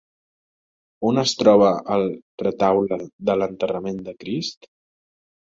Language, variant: Catalan, Central